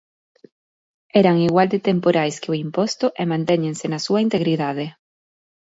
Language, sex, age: Galician, female, 30-39